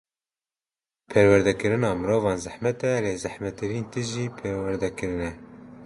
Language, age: Kurdish, 19-29